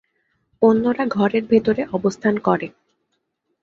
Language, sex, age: Bengali, female, 19-29